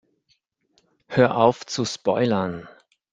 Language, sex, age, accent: German, male, 50-59, Deutschland Deutsch